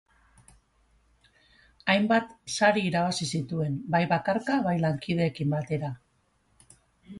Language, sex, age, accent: Basque, female, 40-49, Mendebalekoa (Araba, Bizkaia, Gipuzkoako mendebaleko herri batzuk)